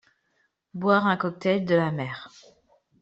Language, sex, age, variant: French, female, 30-39, Français de métropole